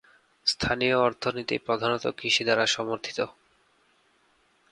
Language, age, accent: Bengali, 19-29, প্রমিত